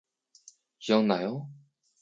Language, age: Korean, 19-29